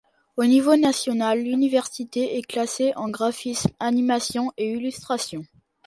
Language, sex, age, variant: French, male, 40-49, Français de métropole